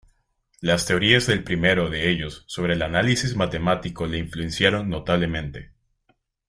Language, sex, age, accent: Spanish, male, 19-29, Andino-Pacífico: Colombia, Perú, Ecuador, oeste de Bolivia y Venezuela andina